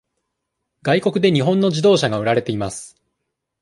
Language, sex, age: Japanese, male, 19-29